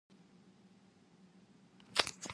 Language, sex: Indonesian, female